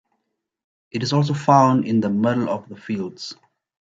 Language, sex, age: English, male, 30-39